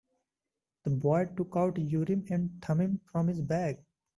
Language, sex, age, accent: English, male, 19-29, India and South Asia (India, Pakistan, Sri Lanka)